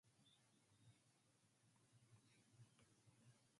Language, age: English, 19-29